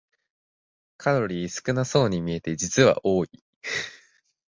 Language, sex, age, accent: Japanese, male, under 19, 標準語